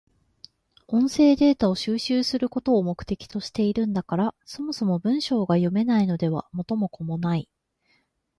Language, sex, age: Japanese, female, 19-29